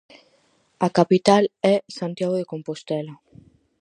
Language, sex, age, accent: Galician, female, under 19, Atlántico (seseo e gheada)